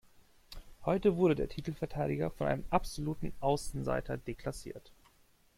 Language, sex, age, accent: German, male, 30-39, Deutschland Deutsch